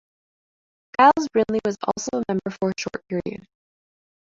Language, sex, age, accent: English, female, 19-29, United States English